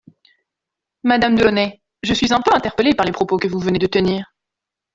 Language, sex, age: French, female, 19-29